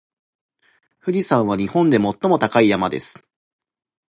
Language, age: Japanese, 19-29